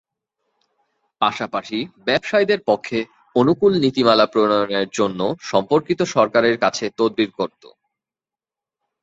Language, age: Bengali, 19-29